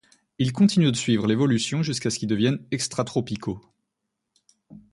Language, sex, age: French, female, 19-29